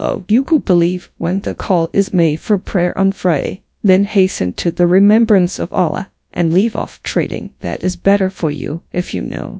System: TTS, GradTTS